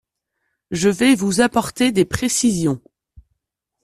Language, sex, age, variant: French, female, 30-39, Français de métropole